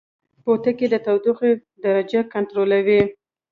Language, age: Pashto, 19-29